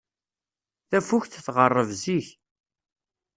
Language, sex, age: Kabyle, male, 30-39